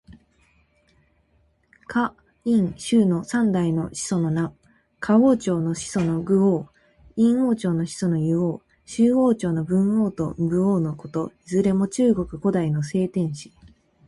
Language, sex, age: Japanese, female, 19-29